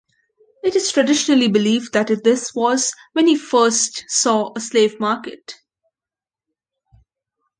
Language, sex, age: English, female, under 19